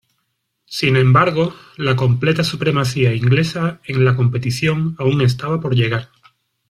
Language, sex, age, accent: Spanish, male, 40-49, España: Sur peninsular (Andalucia, Extremadura, Murcia)